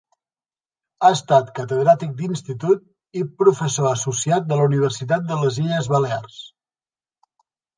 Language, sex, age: Catalan, male, 50-59